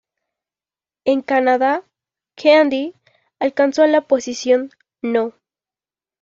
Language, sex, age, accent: Spanish, female, 19-29, México